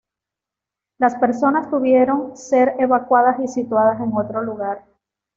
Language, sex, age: Spanish, female, 30-39